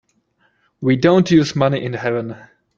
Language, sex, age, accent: English, male, 30-39, United States English